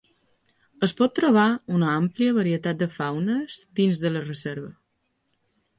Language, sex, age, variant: Catalan, female, 19-29, Balear